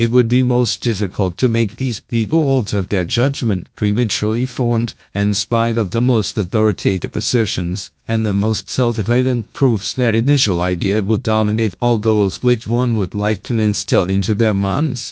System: TTS, GlowTTS